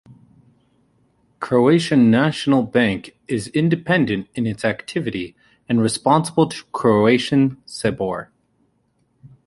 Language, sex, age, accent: English, male, 19-29, United States English